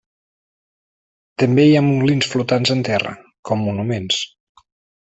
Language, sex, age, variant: Catalan, male, 50-59, Central